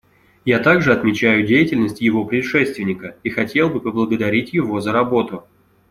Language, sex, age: Russian, male, 30-39